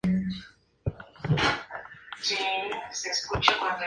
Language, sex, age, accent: Spanish, male, 19-29, México